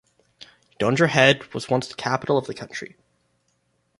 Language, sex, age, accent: English, male, 19-29, United States English